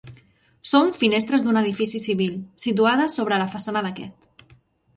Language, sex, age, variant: Catalan, female, 30-39, Central